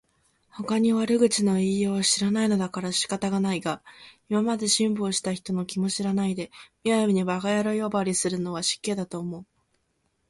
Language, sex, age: Japanese, female, 19-29